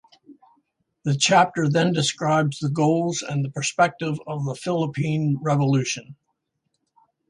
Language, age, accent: English, 60-69, United States English